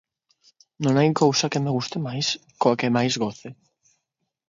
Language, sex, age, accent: Galician, male, 19-29, Normativo (estándar); Neofalante